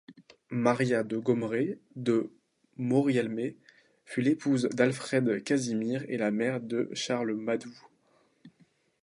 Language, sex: French, male